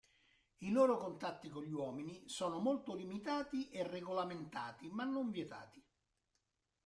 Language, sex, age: Italian, male, 60-69